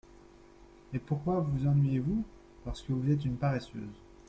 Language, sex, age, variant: French, male, 19-29, Français de métropole